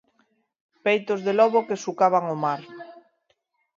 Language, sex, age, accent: Galician, female, 40-49, Normativo (estándar)